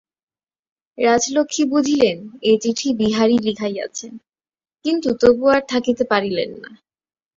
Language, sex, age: Bengali, female, 19-29